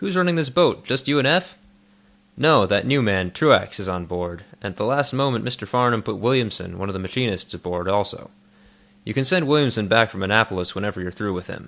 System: none